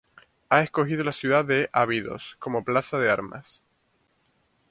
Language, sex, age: Spanish, male, 19-29